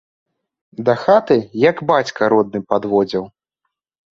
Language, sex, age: Belarusian, male, under 19